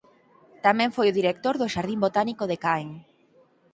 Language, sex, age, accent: Galician, female, 19-29, Oriental (común en zona oriental); Normativo (estándar)